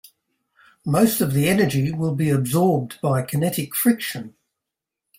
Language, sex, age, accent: English, male, 70-79, Australian English